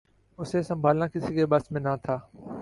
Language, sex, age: Urdu, male, 19-29